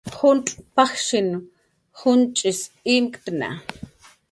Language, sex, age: Jaqaru, female, 40-49